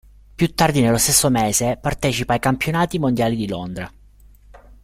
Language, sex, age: Italian, male, 30-39